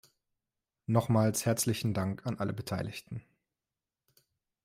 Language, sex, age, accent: German, male, 19-29, Deutschland Deutsch